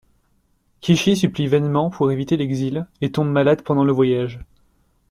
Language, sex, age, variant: French, male, 19-29, Français de métropole